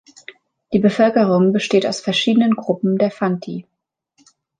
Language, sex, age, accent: German, female, 19-29, Deutschland Deutsch